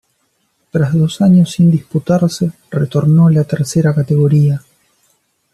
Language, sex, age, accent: Spanish, male, 30-39, Rioplatense: Argentina, Uruguay, este de Bolivia, Paraguay